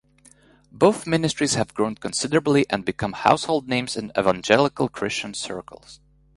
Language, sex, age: English, male, 30-39